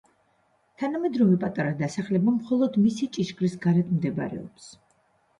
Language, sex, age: Georgian, female, 40-49